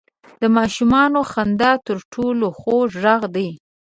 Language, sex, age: Pashto, female, 19-29